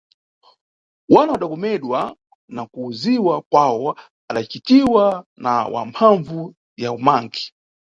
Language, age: Nyungwe, 30-39